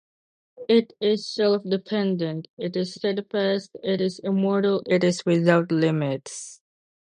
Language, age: English, under 19